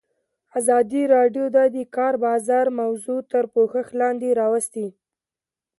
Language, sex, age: Pashto, female, 19-29